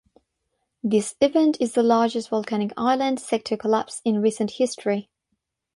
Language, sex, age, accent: English, female, 19-29, England English; Canadian English